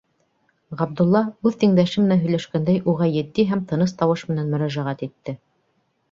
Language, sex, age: Bashkir, female, 30-39